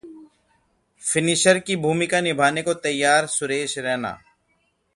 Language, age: Hindi, 30-39